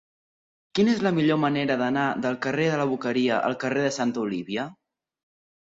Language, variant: Catalan, Central